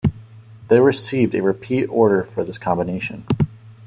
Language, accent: English, United States English